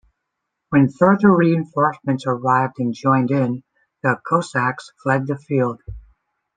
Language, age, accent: English, 30-39, United States English